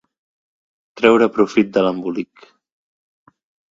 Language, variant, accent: Catalan, Central, central